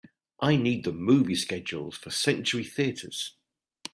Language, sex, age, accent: English, male, 40-49, England English